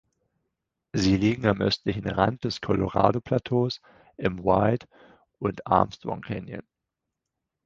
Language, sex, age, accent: German, male, 30-39, Deutschland Deutsch